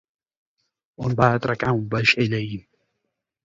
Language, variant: Catalan, Central